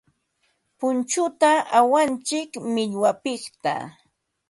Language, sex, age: Ambo-Pasco Quechua, female, 50-59